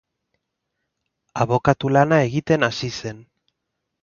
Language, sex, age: Basque, male, 30-39